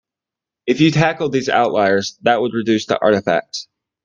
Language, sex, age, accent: English, male, 19-29, United States English